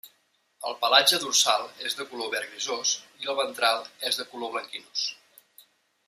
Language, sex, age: Catalan, male, 40-49